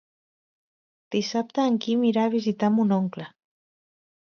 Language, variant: Catalan, Central